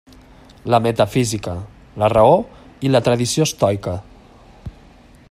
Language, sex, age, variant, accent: Catalan, male, 40-49, Central, central